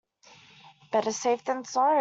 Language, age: English, under 19